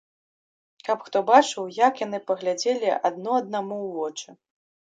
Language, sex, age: Belarusian, female, 19-29